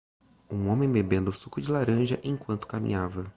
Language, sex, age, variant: Portuguese, male, 19-29, Portuguese (Brasil)